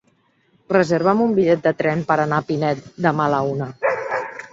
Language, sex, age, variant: Catalan, female, 30-39, Central